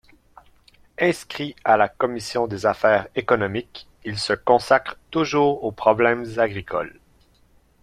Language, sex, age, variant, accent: French, male, 30-39, Français d'Amérique du Nord, Français du Canada